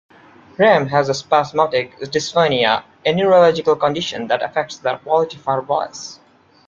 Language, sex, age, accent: English, male, 19-29, India and South Asia (India, Pakistan, Sri Lanka)